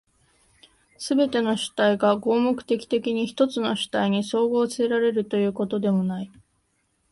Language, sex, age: Japanese, female, 19-29